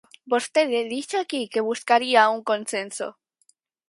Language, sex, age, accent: Galician, female, under 19, Normativo (estándar)